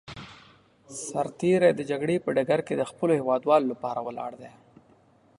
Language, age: Pashto, 30-39